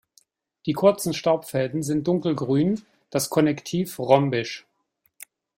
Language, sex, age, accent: German, male, 50-59, Deutschland Deutsch